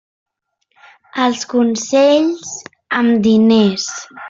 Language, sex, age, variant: Catalan, female, 40-49, Central